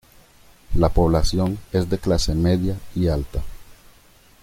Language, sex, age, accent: Spanish, male, 19-29, América central